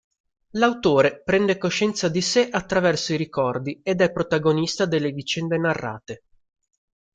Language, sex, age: Italian, male, 30-39